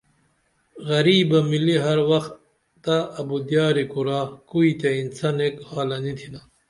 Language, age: Dameli, 40-49